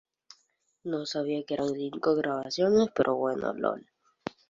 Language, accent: Spanish, Caribe: Cuba, Venezuela, Puerto Rico, República Dominicana, Panamá, Colombia caribeña, México caribeño, Costa del golfo de México